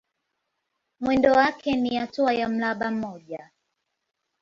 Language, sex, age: Swahili, female, 19-29